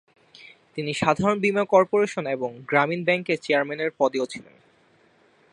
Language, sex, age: Bengali, male, 19-29